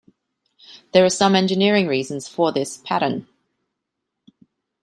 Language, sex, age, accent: English, female, 30-39, Australian English